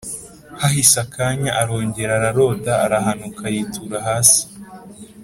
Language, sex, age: Kinyarwanda, male, 19-29